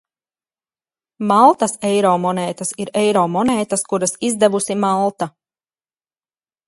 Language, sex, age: Latvian, female, 30-39